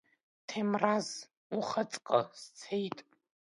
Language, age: Abkhazian, under 19